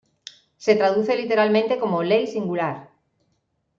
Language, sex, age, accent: Spanish, female, 40-49, España: Norte peninsular (Asturias, Castilla y León, Cantabria, País Vasco, Navarra, Aragón, La Rioja, Guadalajara, Cuenca)